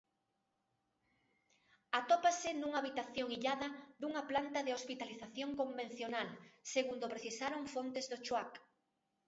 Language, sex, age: Galician, female, 30-39